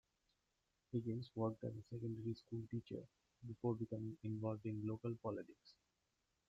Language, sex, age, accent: English, male, 19-29, India and South Asia (India, Pakistan, Sri Lanka)